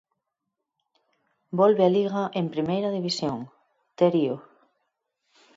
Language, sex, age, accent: Galician, female, 30-39, Normativo (estándar)